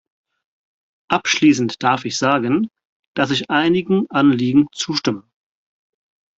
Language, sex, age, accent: German, male, 30-39, Deutschland Deutsch